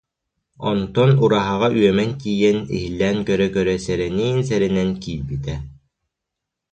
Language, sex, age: Yakut, male, 19-29